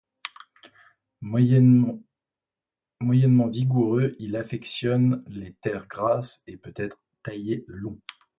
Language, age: French, 40-49